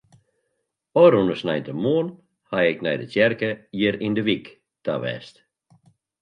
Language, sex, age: Western Frisian, male, 70-79